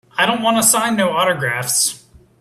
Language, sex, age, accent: English, male, 19-29, United States English